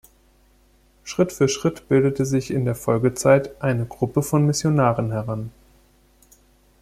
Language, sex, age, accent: German, male, 30-39, Deutschland Deutsch